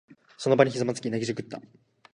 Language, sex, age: Japanese, male, 19-29